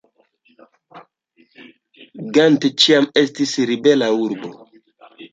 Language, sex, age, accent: Esperanto, male, 19-29, Internacia